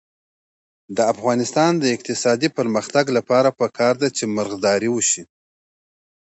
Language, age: Pashto, 40-49